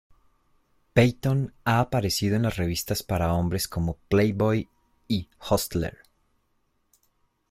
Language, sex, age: Spanish, male, 19-29